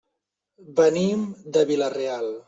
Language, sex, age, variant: Catalan, male, 30-39, Central